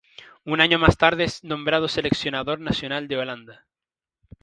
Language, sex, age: Spanish, male, 19-29